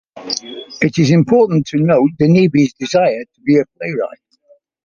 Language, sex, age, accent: English, male, 70-79, England English